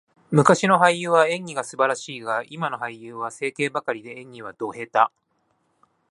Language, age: Japanese, 40-49